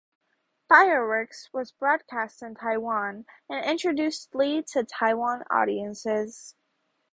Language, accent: English, United States English